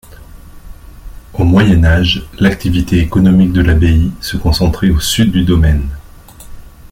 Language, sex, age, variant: French, male, 40-49, Français de métropole